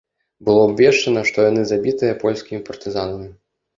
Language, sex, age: Belarusian, male, 19-29